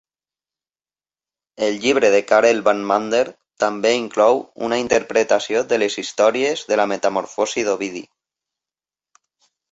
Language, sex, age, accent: Catalan, male, 30-39, valencià